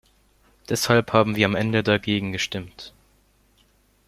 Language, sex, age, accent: German, male, under 19, Deutschland Deutsch